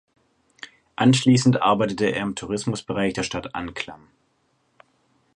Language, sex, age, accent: German, male, 19-29, Deutschland Deutsch; Süddeutsch